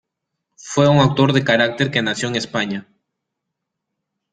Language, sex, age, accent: Spanish, male, 19-29, Andino-Pacífico: Colombia, Perú, Ecuador, oeste de Bolivia y Venezuela andina